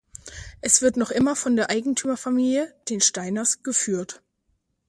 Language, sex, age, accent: German, female, 19-29, Deutschland Deutsch